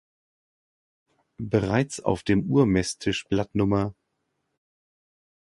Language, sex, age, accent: German, male, 50-59, Deutschland Deutsch